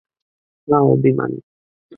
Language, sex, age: Bengali, male, 19-29